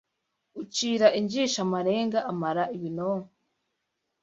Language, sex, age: Kinyarwanda, female, 19-29